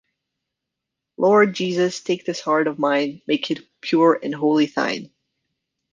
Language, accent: English, United States English